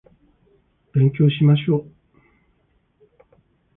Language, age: Japanese, 60-69